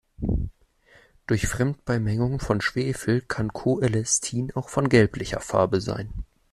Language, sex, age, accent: German, male, under 19, Deutschland Deutsch